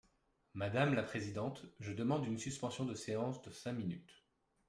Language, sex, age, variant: French, male, 30-39, Français de métropole